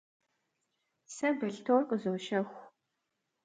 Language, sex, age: Kabardian, female, 19-29